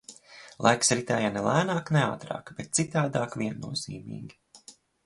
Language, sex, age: Latvian, male, 30-39